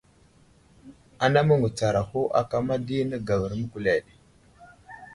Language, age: Wuzlam, 19-29